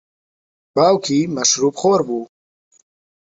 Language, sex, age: Central Kurdish, male, 19-29